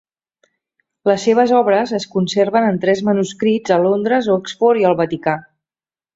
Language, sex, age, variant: Catalan, female, 40-49, Central